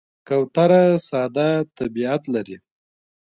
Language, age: Pashto, 30-39